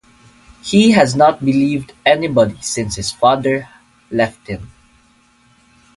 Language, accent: English, Filipino